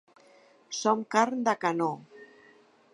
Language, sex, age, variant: Catalan, female, 50-59, Central